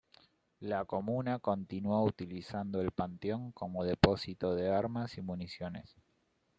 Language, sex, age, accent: Spanish, male, 19-29, Rioplatense: Argentina, Uruguay, este de Bolivia, Paraguay